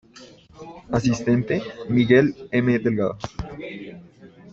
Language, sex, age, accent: Spanish, male, 19-29, Caribe: Cuba, Venezuela, Puerto Rico, República Dominicana, Panamá, Colombia caribeña, México caribeño, Costa del golfo de México